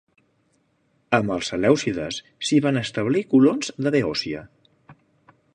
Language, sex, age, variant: Catalan, male, 40-49, Central